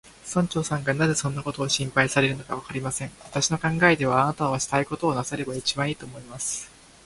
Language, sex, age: Japanese, male, 19-29